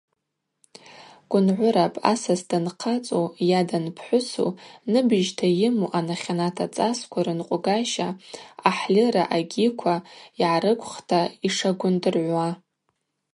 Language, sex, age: Abaza, female, 19-29